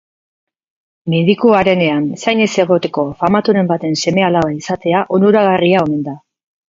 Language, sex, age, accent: Basque, female, 50-59, Erdialdekoa edo Nafarra (Gipuzkoa, Nafarroa)